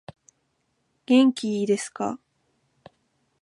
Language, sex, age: Japanese, female, 19-29